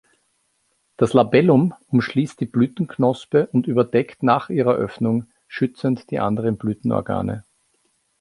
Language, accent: German, Österreichisches Deutsch